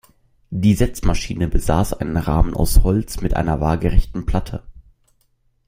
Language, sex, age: German, male, under 19